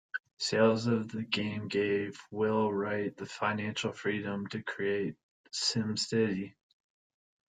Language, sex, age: English, male, 30-39